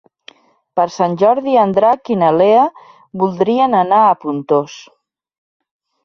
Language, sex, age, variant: Catalan, female, 50-59, Central